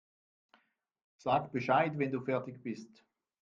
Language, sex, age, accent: German, male, 50-59, Schweizerdeutsch